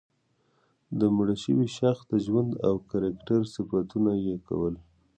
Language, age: Pashto, 19-29